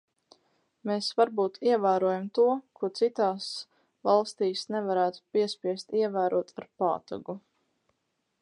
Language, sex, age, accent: Latvian, female, 30-39, bez akcenta